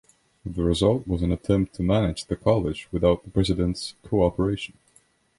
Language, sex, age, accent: English, male, 19-29, United States English